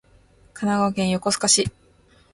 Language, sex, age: Japanese, female, 19-29